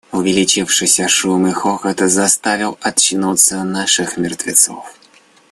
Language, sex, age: Russian, male, 19-29